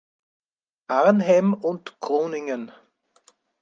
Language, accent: German, Österreichisches Deutsch